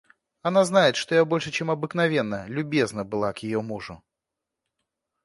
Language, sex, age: Russian, male, 30-39